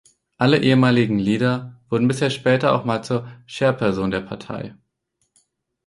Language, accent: German, Deutschland Deutsch